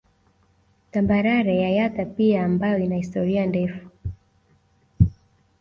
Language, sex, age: Swahili, female, 19-29